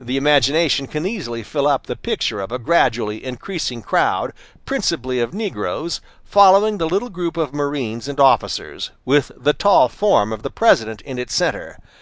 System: none